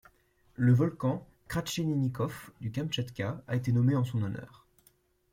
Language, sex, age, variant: French, male, 19-29, Français de métropole